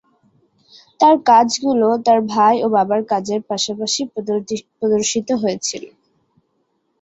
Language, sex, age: Bengali, female, under 19